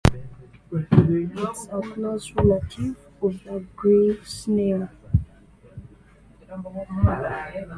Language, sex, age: English, female, 19-29